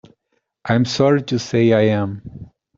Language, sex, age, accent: English, male, 30-39, United States English